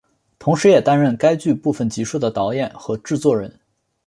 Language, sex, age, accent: Chinese, male, 19-29, 出生地：辽宁省